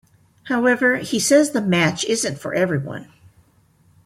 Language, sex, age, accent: English, female, 60-69, United States English